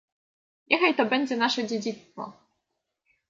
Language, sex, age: Polish, female, 19-29